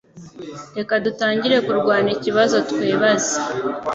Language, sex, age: Kinyarwanda, female, 30-39